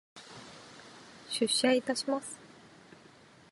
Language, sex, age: Japanese, female, 30-39